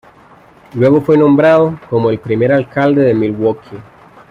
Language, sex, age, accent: Spanish, male, 30-39, América central